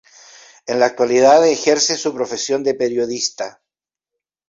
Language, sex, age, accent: Spanish, male, 50-59, Chileno: Chile, Cuyo